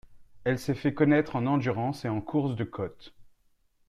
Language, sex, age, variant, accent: French, male, 40-49, Français des départements et régions d'outre-mer, Français de La Réunion